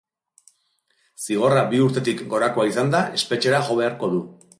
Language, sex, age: Basque, male, 40-49